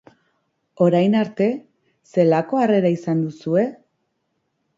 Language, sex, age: Basque, female, 40-49